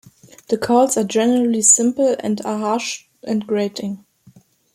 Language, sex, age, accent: English, female, 19-29, England English